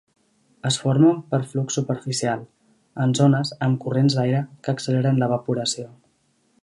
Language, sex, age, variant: Catalan, male, under 19, Central